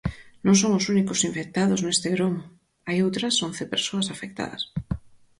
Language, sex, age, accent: Galician, female, 30-39, Normativo (estándar)